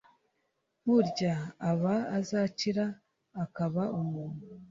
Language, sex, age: Kinyarwanda, female, 30-39